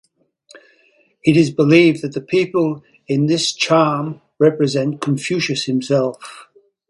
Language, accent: English, Australian English